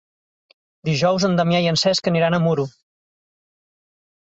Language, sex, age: Catalan, male, 40-49